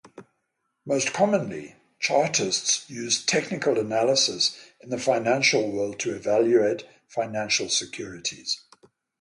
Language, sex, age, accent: English, male, 70-79, England English; Southern African (South Africa, Zimbabwe, Namibia)